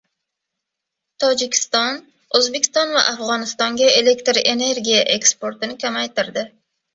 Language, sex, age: Uzbek, female, 19-29